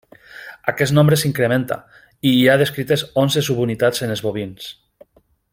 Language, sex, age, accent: Catalan, male, 40-49, valencià